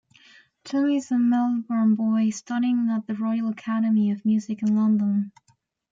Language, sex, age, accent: English, female, 19-29, Irish English